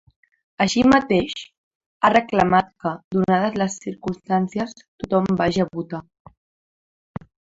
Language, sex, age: Catalan, female, under 19